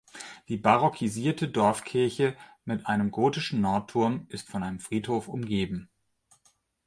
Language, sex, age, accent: German, male, 50-59, Deutschland Deutsch